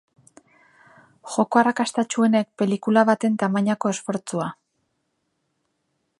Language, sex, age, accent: Basque, female, 30-39, Mendebalekoa (Araba, Bizkaia, Gipuzkoako mendebaleko herri batzuk)